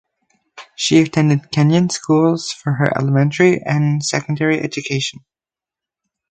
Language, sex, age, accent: English, male, under 19, United States English